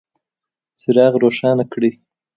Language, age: Pashto, 19-29